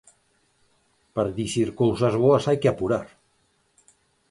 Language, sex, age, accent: Galician, male, 50-59, Oriental (común en zona oriental)